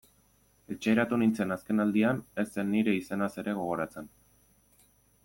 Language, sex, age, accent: Basque, male, 19-29, Erdialdekoa edo Nafarra (Gipuzkoa, Nafarroa)